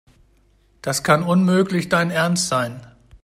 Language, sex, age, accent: German, male, 50-59, Deutschland Deutsch